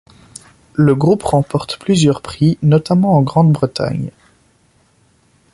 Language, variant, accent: French, Français d'Europe, Français de Belgique